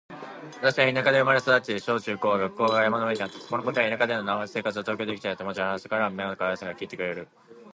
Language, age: Japanese, 19-29